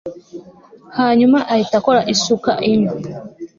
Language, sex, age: Kinyarwanda, female, 19-29